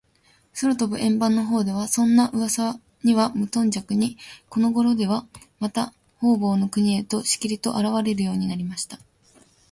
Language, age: Japanese, 19-29